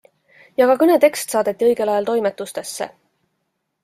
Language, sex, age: Estonian, female, 40-49